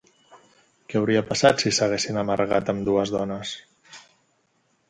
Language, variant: Catalan, Central